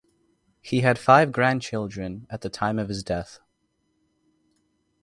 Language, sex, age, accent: English, male, 19-29, United States English